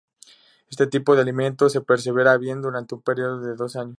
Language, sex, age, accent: Spanish, male, 19-29, México